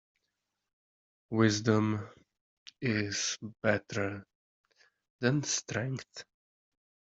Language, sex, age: English, male, 30-39